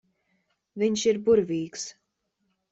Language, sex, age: Latvian, female, under 19